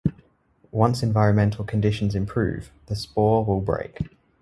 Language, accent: English, Australian English